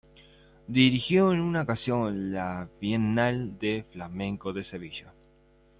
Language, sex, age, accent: Spanish, male, under 19, Rioplatense: Argentina, Uruguay, este de Bolivia, Paraguay